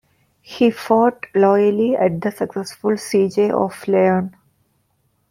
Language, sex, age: English, female, 40-49